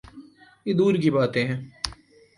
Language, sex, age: Urdu, male, 19-29